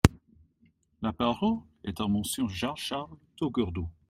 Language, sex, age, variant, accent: French, male, 30-39, Français d'Amérique du Nord, Français du Canada